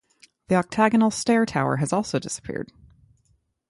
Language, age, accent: English, 30-39, United States English